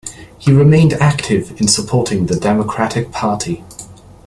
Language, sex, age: English, male, 19-29